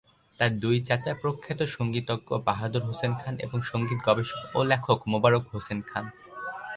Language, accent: Bengali, Bangladeshi